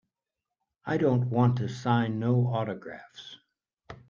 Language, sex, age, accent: English, male, 60-69, United States English